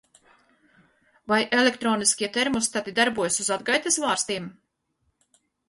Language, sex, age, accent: Latvian, female, 50-59, Latgaliešu